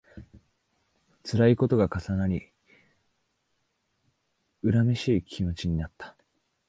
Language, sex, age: Japanese, male, 19-29